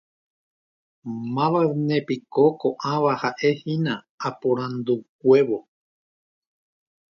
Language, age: Guarani, 40-49